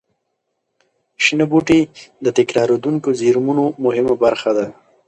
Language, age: Pashto, 19-29